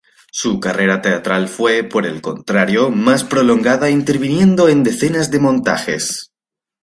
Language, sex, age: Spanish, male, 19-29